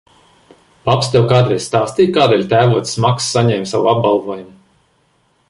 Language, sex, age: Latvian, male, 30-39